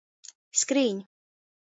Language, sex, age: Latgalian, female, 19-29